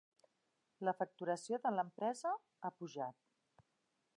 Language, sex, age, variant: Catalan, female, 60-69, Central